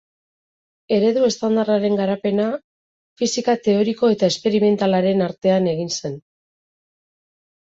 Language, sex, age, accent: Basque, female, 50-59, Mendebalekoa (Araba, Bizkaia, Gipuzkoako mendebaleko herri batzuk)